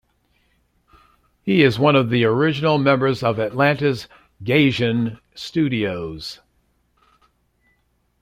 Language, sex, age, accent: English, male, 60-69, United States English